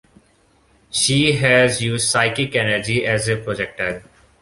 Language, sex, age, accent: English, male, 19-29, India and South Asia (India, Pakistan, Sri Lanka)